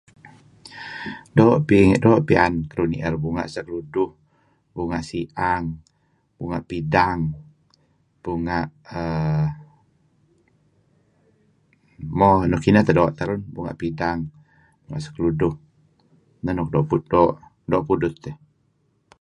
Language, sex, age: Kelabit, male, 50-59